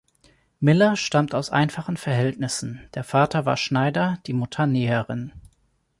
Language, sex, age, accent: German, male, 40-49, Deutschland Deutsch